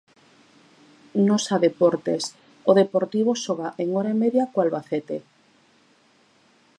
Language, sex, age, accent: Galician, female, 40-49, Atlántico (seseo e gheada)